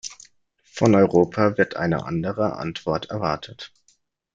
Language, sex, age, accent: German, male, 19-29, Deutschland Deutsch